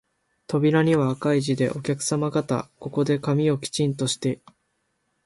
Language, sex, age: Japanese, male, 19-29